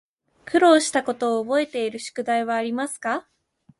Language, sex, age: English, female, 19-29